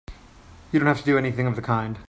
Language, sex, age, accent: English, male, 19-29, United States English